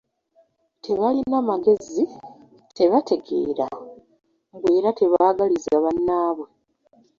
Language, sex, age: Ganda, female, 19-29